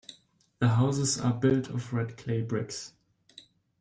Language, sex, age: English, male, 19-29